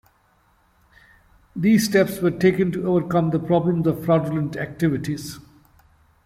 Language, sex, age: English, male, 50-59